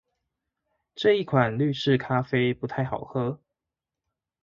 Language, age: Chinese, 19-29